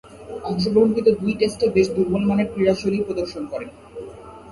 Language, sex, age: Bengali, male, 19-29